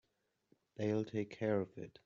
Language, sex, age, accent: English, male, 19-29, United States English